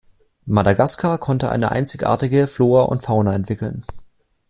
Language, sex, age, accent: German, male, 19-29, Deutschland Deutsch